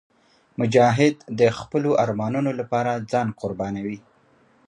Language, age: Pashto, 30-39